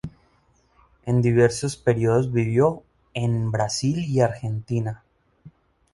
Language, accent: Spanish, Andino-Pacífico: Colombia, Perú, Ecuador, oeste de Bolivia y Venezuela andina